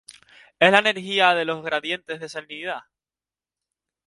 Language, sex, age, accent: Spanish, male, 19-29, España: Islas Canarias